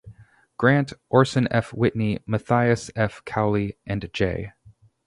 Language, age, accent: English, 30-39, United States English